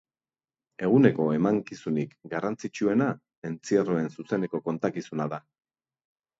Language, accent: Basque, Erdialdekoa edo Nafarra (Gipuzkoa, Nafarroa)